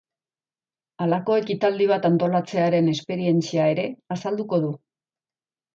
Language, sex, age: Basque, female, 50-59